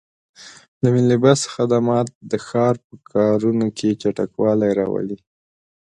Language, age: Pashto, 19-29